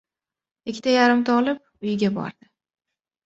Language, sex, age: Uzbek, female, 19-29